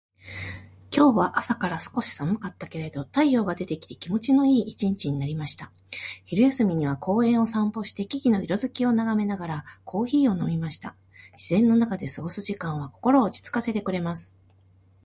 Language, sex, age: Japanese, female, 40-49